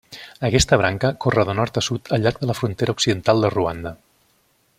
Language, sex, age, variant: Catalan, male, 40-49, Central